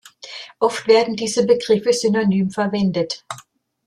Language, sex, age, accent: German, female, 60-69, Deutschland Deutsch